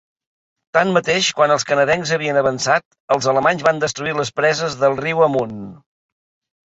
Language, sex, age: Catalan, male, 50-59